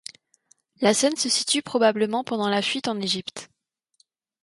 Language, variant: French, Français de métropole